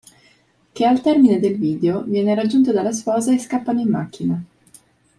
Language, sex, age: Italian, female, 19-29